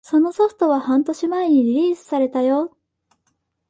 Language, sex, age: Japanese, female, 19-29